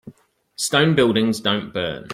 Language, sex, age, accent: English, male, 30-39, England English